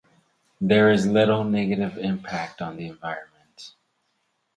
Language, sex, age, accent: English, male, 19-29, United States English